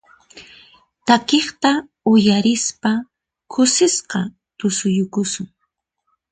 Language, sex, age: Puno Quechua, female, 30-39